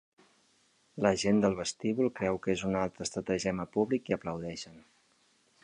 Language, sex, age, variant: Catalan, male, 40-49, Central